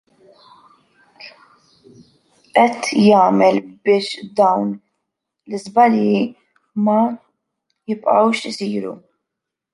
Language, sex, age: Maltese, female, under 19